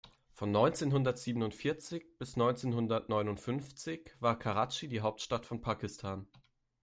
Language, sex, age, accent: German, male, 19-29, Deutschland Deutsch